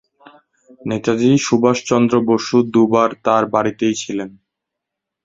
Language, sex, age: Bengali, male, 19-29